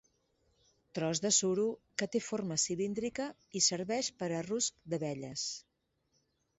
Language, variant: Catalan, Central